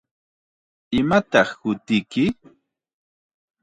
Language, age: Chiquián Ancash Quechua, 19-29